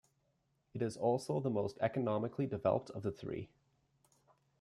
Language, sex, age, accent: English, male, 19-29, Canadian English